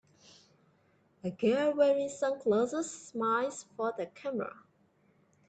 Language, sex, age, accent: English, female, 30-39, Malaysian English